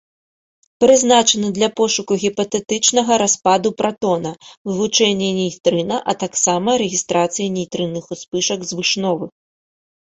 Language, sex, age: Belarusian, female, 30-39